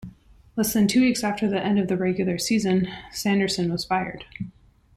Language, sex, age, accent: English, female, 30-39, United States English